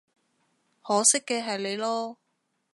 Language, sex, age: Cantonese, female, 30-39